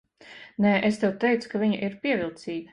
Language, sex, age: Latvian, female, 40-49